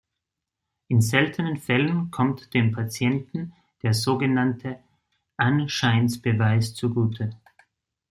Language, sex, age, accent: German, male, 30-39, Österreichisches Deutsch